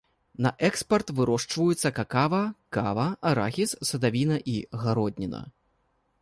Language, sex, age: Belarusian, male, 30-39